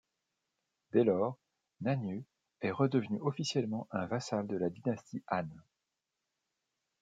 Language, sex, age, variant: French, male, 40-49, Français de métropole